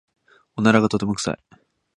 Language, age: Japanese, 19-29